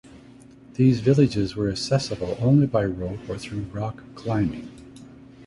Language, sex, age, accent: English, male, 60-69, United States English